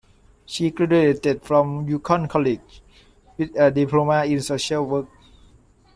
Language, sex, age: English, male, 19-29